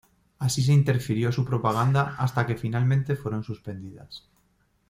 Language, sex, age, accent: Spanish, male, 40-49, España: Norte peninsular (Asturias, Castilla y León, Cantabria, País Vasco, Navarra, Aragón, La Rioja, Guadalajara, Cuenca)